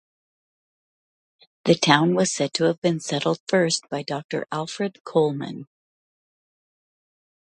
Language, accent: English, United States English